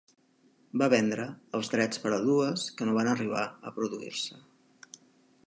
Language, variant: Catalan, Central